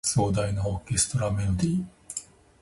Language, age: Japanese, 30-39